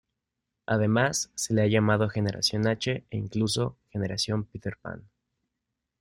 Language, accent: Spanish, México